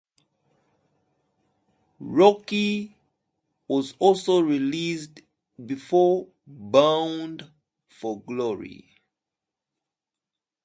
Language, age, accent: English, 19-29, United States English; England English